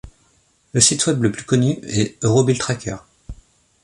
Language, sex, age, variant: French, male, 40-49, Français de métropole